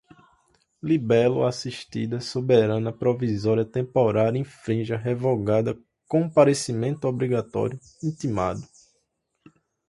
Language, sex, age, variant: Portuguese, male, 19-29, Portuguese (Brasil)